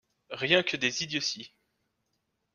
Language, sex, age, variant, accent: French, male, 19-29, Français d'Europe, Français de Suisse